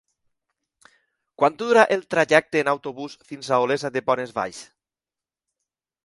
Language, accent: Catalan, valencià